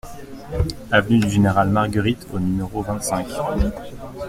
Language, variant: French, Français de métropole